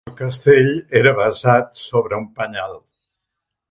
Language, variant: Catalan, Central